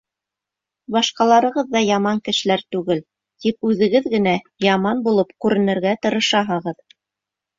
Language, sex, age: Bashkir, female, 40-49